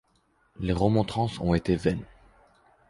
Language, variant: French, Français de métropole